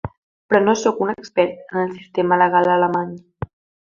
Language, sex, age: Catalan, female, under 19